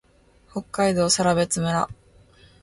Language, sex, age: Japanese, female, 19-29